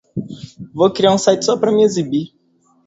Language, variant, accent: Portuguese, Portuguese (Brasil), Paulista